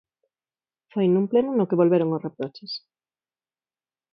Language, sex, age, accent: Galician, female, 30-39, Neofalante